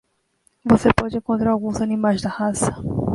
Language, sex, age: Portuguese, female, 30-39